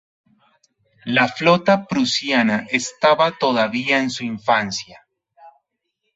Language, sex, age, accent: Spanish, male, 40-49, Andino-Pacífico: Colombia, Perú, Ecuador, oeste de Bolivia y Venezuela andina